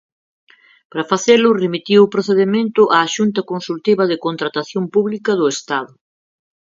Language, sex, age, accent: Galician, female, 40-49, Oriental (común en zona oriental)